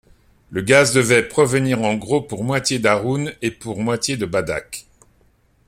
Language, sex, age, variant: French, male, 50-59, Français de métropole